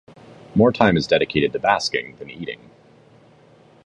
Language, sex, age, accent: English, male, 30-39, United States English